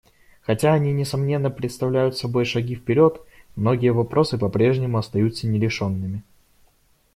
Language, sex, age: Russian, male, 19-29